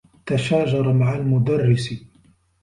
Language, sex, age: Arabic, male, 30-39